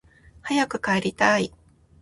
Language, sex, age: Japanese, female, 30-39